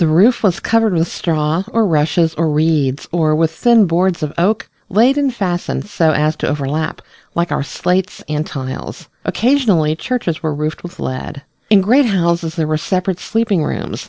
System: none